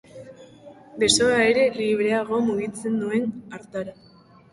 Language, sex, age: Basque, female, under 19